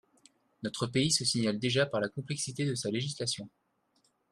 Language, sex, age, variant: French, male, 19-29, Français de métropole